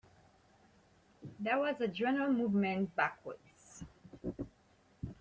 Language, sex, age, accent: English, female, 30-39, West Indies and Bermuda (Bahamas, Bermuda, Jamaica, Trinidad)